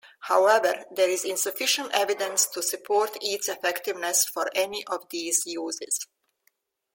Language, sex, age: English, female, 60-69